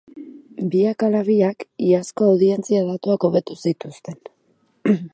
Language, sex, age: Basque, female, 19-29